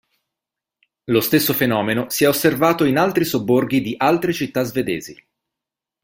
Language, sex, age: Italian, male, 30-39